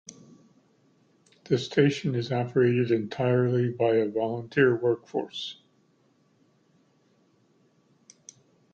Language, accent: English, United States English